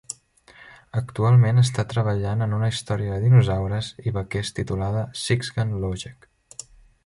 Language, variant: Catalan, Central